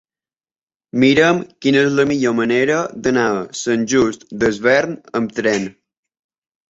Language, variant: Catalan, Balear